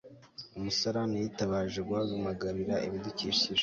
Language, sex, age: Kinyarwanda, male, 19-29